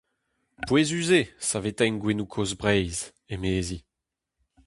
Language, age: Breton, 30-39